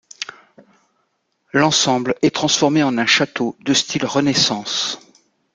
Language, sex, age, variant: French, female, 50-59, Français de métropole